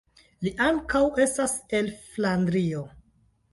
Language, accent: Esperanto, Internacia